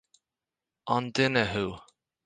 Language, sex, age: Irish, male, 19-29